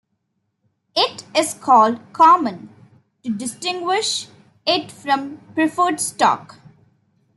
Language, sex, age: English, female, under 19